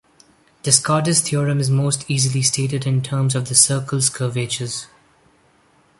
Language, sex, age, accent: English, male, 19-29, India and South Asia (India, Pakistan, Sri Lanka)